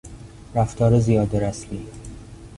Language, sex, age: Persian, male, 19-29